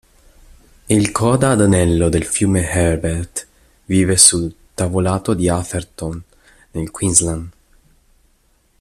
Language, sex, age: Italian, male, 19-29